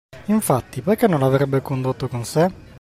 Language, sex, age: Italian, male, 40-49